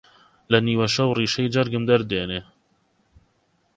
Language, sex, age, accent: Central Kurdish, male, 19-29, سۆرانی